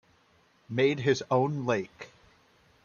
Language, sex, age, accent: English, male, 19-29, United States English